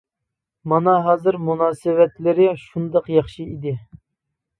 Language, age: Uyghur, 19-29